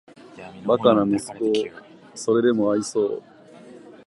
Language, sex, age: Japanese, male, 19-29